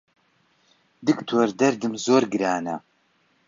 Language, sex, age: Central Kurdish, male, 30-39